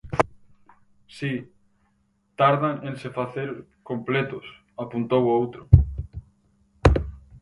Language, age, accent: Galician, under 19, Atlántico (seseo e gheada)